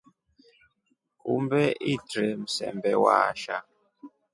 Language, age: Rombo, 19-29